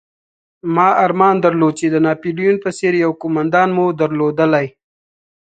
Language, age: Pashto, 30-39